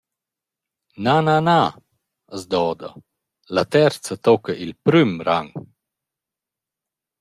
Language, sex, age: Romansh, male, 40-49